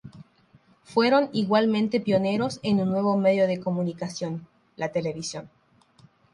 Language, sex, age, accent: Spanish, female, 19-29, Rioplatense: Argentina, Uruguay, este de Bolivia, Paraguay